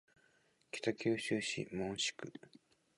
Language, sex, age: Japanese, male, 19-29